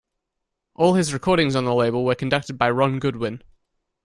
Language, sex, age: English, male, 19-29